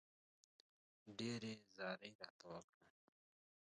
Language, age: Pashto, 19-29